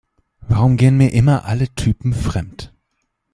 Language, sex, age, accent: German, male, 19-29, Deutschland Deutsch